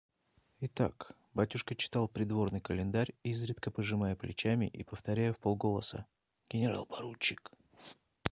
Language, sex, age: Russian, male, 40-49